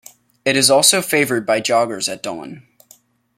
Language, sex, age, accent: English, male, under 19, United States English